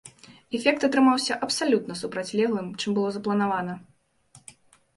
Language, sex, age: Belarusian, female, 19-29